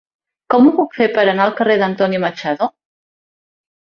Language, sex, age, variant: Catalan, female, 50-59, Central